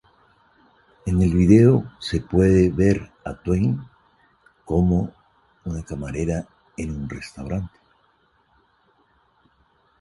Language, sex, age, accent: Spanish, male, 50-59, Andino-Pacífico: Colombia, Perú, Ecuador, oeste de Bolivia y Venezuela andina